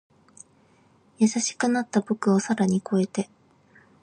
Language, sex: Japanese, female